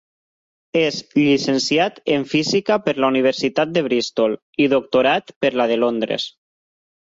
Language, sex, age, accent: Catalan, male, 30-39, valencià